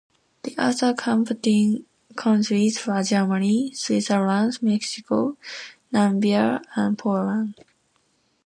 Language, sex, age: English, female, 19-29